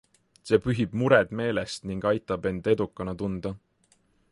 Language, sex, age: Estonian, male, 19-29